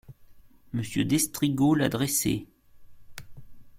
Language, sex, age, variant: French, male, 50-59, Français de métropole